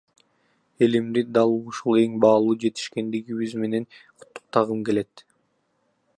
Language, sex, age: Kyrgyz, female, 19-29